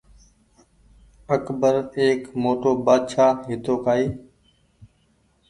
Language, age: Goaria, 19-29